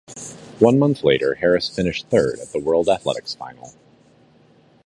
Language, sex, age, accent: English, male, 30-39, United States English